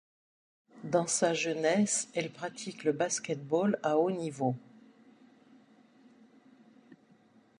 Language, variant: French, Français de métropole